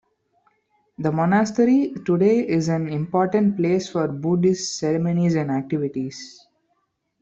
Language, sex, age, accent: English, male, 19-29, India and South Asia (India, Pakistan, Sri Lanka)